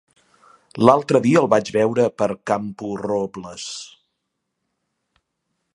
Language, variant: Catalan, Central